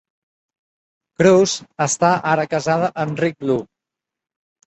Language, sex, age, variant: Catalan, male, 30-39, Central